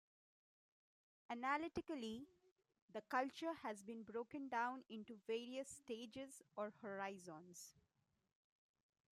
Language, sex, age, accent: English, female, 19-29, India and South Asia (India, Pakistan, Sri Lanka)